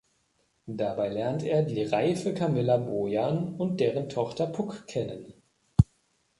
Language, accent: German, Deutschland Deutsch